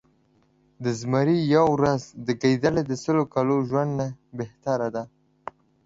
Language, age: Pashto, 19-29